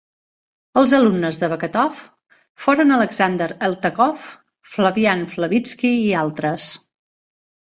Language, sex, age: Catalan, female, 40-49